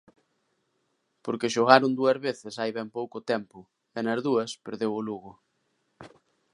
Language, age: Galician, 40-49